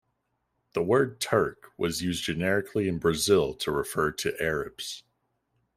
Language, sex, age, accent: English, male, 19-29, United States English